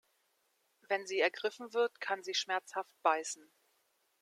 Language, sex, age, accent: German, female, 30-39, Deutschland Deutsch